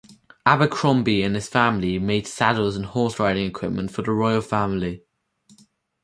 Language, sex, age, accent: English, male, under 19, England English